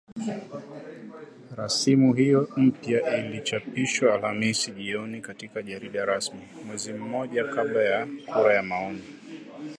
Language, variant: Swahili, Kiswahili Sanifu (EA)